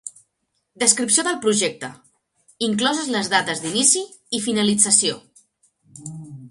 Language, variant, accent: Catalan, Central, central